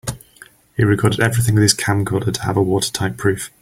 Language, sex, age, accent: English, male, 40-49, England English